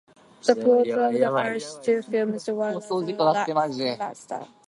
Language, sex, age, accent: English, female, under 19, United States English